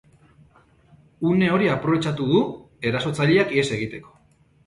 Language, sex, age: Basque, male, 40-49